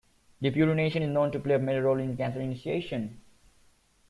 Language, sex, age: English, male, 19-29